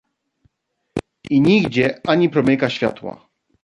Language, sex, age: Polish, male, 40-49